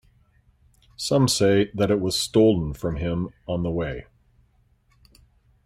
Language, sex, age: English, male, 50-59